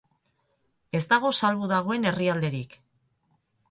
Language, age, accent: Basque, 50-59, Erdialdekoa edo Nafarra (Gipuzkoa, Nafarroa)